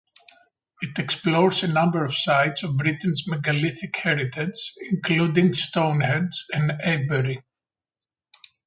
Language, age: English, 40-49